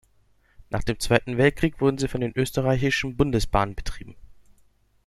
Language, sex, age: German, male, 30-39